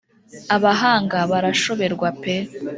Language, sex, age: Kinyarwanda, female, 19-29